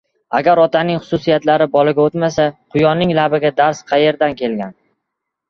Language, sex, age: Uzbek, male, 19-29